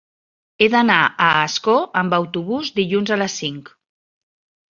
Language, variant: Catalan, Central